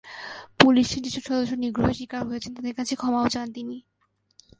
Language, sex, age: Bengali, female, 19-29